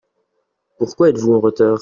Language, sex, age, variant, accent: French, male, 19-29, Français d'Europe, Français de Suisse